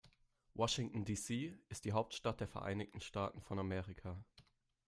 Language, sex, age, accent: German, male, 19-29, Deutschland Deutsch